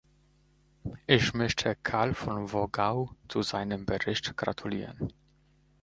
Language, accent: German, Polnisch Deutsch